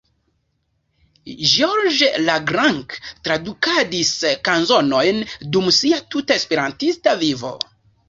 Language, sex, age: Esperanto, male, 19-29